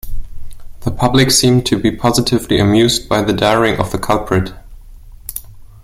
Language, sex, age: English, male, 19-29